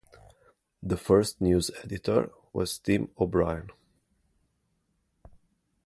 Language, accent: English, United States English